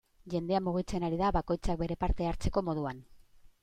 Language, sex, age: Basque, female, 40-49